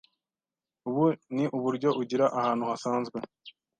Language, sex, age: Kinyarwanda, male, 19-29